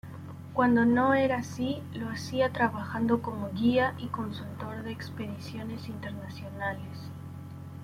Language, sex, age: Spanish, female, 19-29